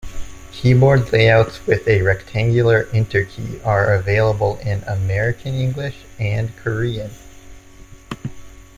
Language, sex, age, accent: English, male, 19-29, United States English